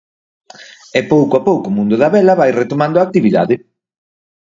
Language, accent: Galician, Oriental (común en zona oriental)